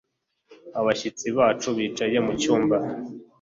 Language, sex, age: Kinyarwanda, male, 19-29